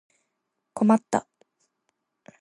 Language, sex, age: Japanese, female, 19-29